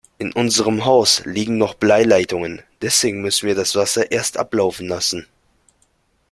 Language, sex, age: German, male, 19-29